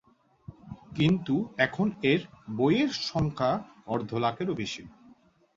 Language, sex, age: Bengali, male, 19-29